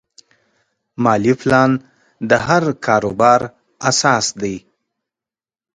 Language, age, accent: Pashto, 19-29, کندهارۍ لهجه